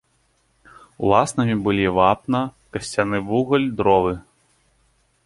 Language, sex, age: Belarusian, male, 19-29